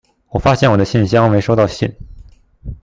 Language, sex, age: Chinese, male, 19-29